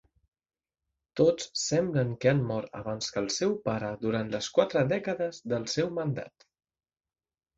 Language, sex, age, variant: Catalan, male, 30-39, Septentrional